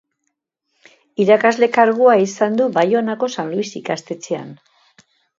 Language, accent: Basque, Mendebalekoa (Araba, Bizkaia, Gipuzkoako mendebaleko herri batzuk)